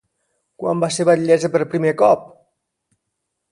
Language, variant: Catalan, Central